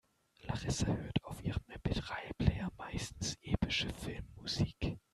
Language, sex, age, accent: German, male, 19-29, Deutschland Deutsch